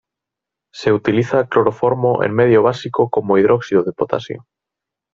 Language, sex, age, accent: Spanish, male, 30-39, España: Centro-Sur peninsular (Madrid, Toledo, Castilla-La Mancha)